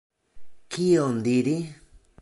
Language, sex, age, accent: Esperanto, male, 40-49, Internacia